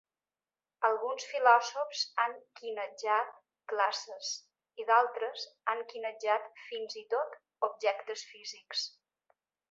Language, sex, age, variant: Catalan, female, 40-49, Balear